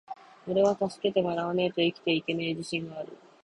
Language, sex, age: Japanese, female, under 19